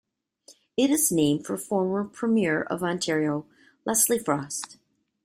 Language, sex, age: English, female, 50-59